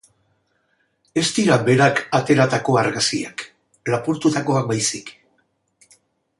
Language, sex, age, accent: Basque, male, 60-69, Mendebalekoa (Araba, Bizkaia, Gipuzkoako mendebaleko herri batzuk)